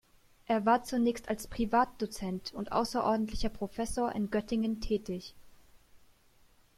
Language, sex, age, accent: German, female, 19-29, Deutschland Deutsch